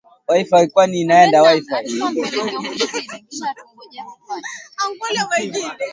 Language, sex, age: Swahili, male, 19-29